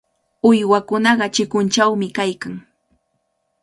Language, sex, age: Cajatambo North Lima Quechua, female, 19-29